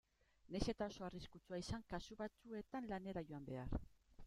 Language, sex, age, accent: Basque, female, 40-49, Mendebalekoa (Araba, Bizkaia, Gipuzkoako mendebaleko herri batzuk)